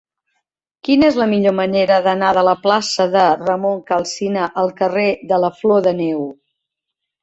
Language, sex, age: Catalan, female, 50-59